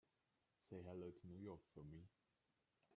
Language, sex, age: English, male, 19-29